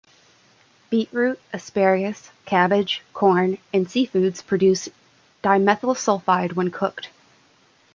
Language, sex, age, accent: English, female, 19-29, United States English